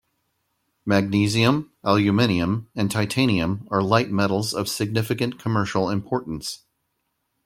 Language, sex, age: English, male, 30-39